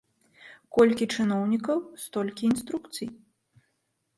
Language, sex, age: Belarusian, female, 30-39